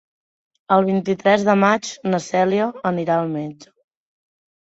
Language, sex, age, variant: Catalan, female, 19-29, Central